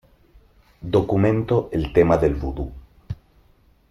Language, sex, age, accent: Spanish, male, 40-49, Caribe: Cuba, Venezuela, Puerto Rico, República Dominicana, Panamá, Colombia caribeña, México caribeño, Costa del golfo de México